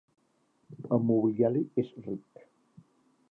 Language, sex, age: Catalan, male, 60-69